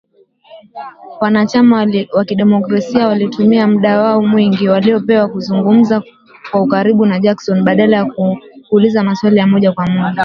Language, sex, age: Swahili, female, 19-29